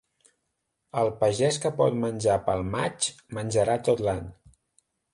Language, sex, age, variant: Catalan, male, 30-39, Central